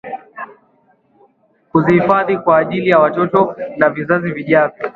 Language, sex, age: Swahili, male, 19-29